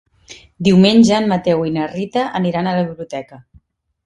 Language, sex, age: Catalan, female, 30-39